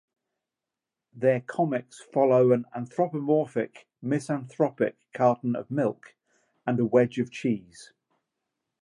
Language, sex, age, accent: English, male, 40-49, England English